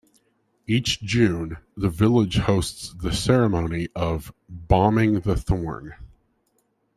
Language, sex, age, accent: English, male, 30-39, United States English